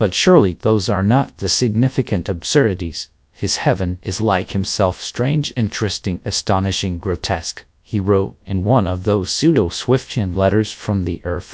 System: TTS, GradTTS